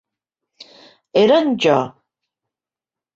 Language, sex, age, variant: Catalan, female, 50-59, Central